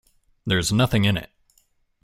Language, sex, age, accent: English, male, 19-29, United States English